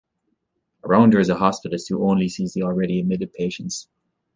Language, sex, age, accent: English, male, 30-39, Irish English